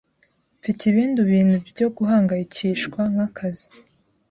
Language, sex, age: Kinyarwanda, female, 19-29